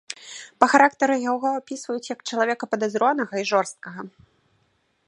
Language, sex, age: Belarusian, female, 19-29